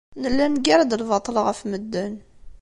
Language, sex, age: Kabyle, female, 19-29